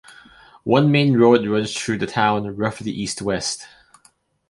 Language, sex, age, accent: English, male, 19-29, Malaysian English